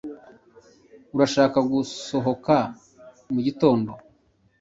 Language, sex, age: Kinyarwanda, male, 40-49